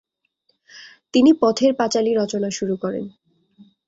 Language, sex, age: Bengali, female, 19-29